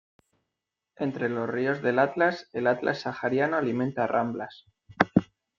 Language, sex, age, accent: Spanish, male, 19-29, España: Norte peninsular (Asturias, Castilla y León, Cantabria, País Vasco, Navarra, Aragón, La Rioja, Guadalajara, Cuenca)